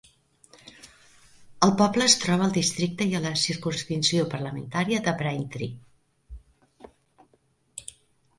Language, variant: Catalan, Central